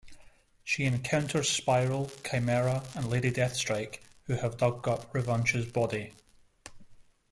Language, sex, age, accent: English, male, 30-39, Scottish English